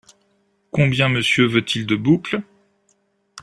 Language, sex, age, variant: French, male, 50-59, Français de métropole